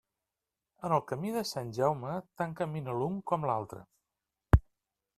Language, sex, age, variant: Catalan, male, 50-59, Central